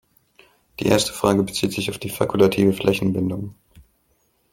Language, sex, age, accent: German, male, 19-29, Deutschland Deutsch